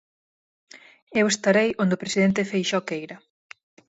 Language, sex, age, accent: Galician, female, 30-39, Normativo (estándar)